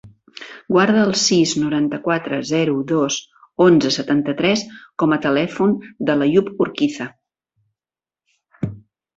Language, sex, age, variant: Catalan, female, 60-69, Central